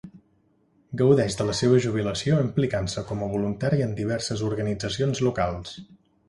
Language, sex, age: Catalan, male, 40-49